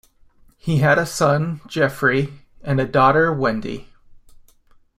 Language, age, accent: English, 30-39, United States English